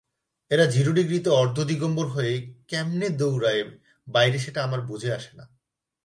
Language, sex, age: Bengali, male, 30-39